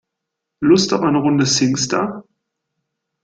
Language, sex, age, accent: German, male, 30-39, Deutschland Deutsch